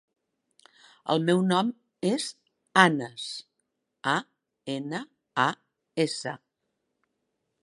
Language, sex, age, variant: Catalan, female, 60-69, Nord-Occidental